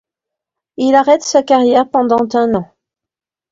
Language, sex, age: French, female, 50-59